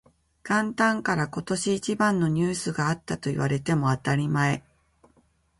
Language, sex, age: Japanese, female, 50-59